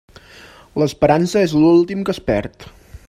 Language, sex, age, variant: Catalan, male, 19-29, Central